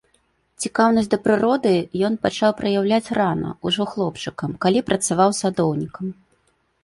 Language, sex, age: Belarusian, female, 30-39